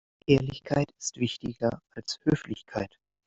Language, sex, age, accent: German, male, 19-29, Deutschland Deutsch; Norddeutsch